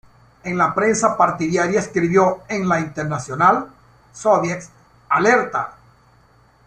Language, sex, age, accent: Spanish, male, 60-69, Caribe: Cuba, Venezuela, Puerto Rico, República Dominicana, Panamá, Colombia caribeña, México caribeño, Costa del golfo de México